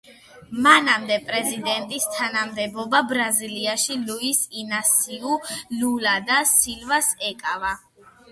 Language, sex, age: Georgian, female, under 19